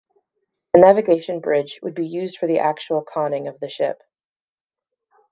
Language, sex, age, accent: English, female, 30-39, United States English